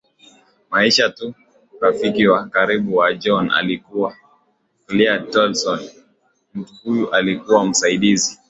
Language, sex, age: Swahili, male, 19-29